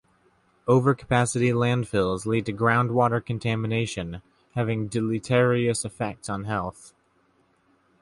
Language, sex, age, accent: English, male, 19-29, United States English